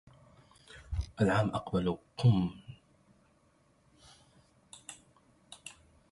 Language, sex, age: Arabic, male, 30-39